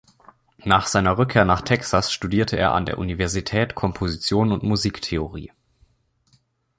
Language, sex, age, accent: German, male, 19-29, Deutschland Deutsch